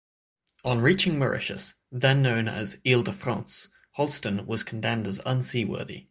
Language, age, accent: English, 19-29, England English; Northern English